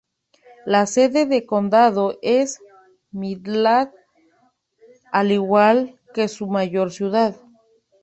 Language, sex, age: Spanish, female, 30-39